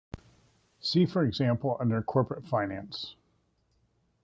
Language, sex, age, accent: English, male, 40-49, United States English